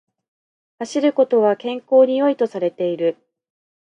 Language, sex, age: Japanese, female, 30-39